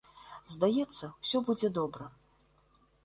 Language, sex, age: Belarusian, female, 30-39